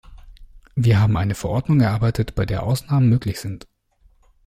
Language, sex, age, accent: German, male, 30-39, Deutschland Deutsch